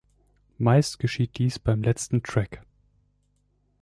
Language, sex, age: German, male, 19-29